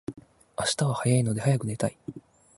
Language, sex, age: Japanese, male, under 19